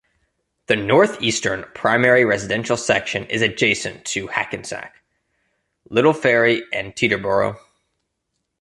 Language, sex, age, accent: English, male, 19-29, United States English